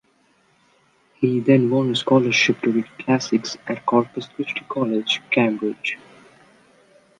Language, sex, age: English, male, under 19